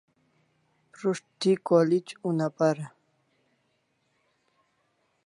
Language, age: Kalasha, 19-29